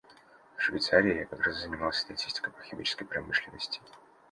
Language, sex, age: Russian, male, 19-29